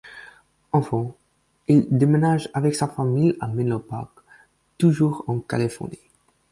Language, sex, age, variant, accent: French, male, under 19, Français d'Afrique subsaharienne et des îles africaines, Français de Madagascar